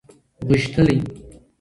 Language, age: Pashto, under 19